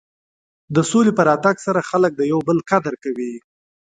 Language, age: Pashto, 19-29